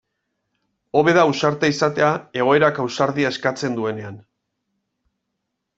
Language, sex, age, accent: Basque, male, 40-49, Mendebalekoa (Araba, Bizkaia, Gipuzkoako mendebaleko herri batzuk)